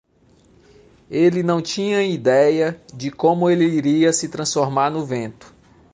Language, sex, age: Portuguese, male, 40-49